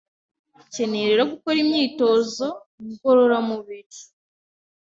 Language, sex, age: Kinyarwanda, female, 19-29